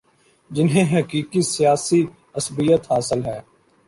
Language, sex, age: Urdu, male, 19-29